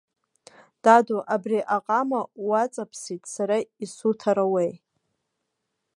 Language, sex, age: Abkhazian, female, 19-29